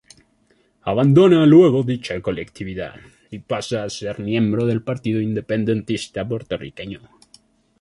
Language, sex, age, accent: Spanish, male, 19-29, México